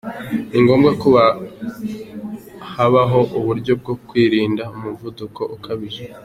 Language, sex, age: Kinyarwanda, male, 19-29